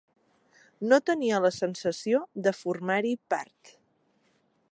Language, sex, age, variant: Catalan, female, 30-39, Central